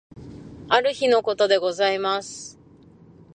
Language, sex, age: Japanese, female, 19-29